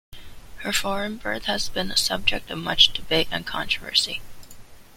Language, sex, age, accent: English, female, 19-29, United States English